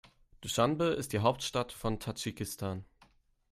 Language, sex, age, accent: German, male, 19-29, Deutschland Deutsch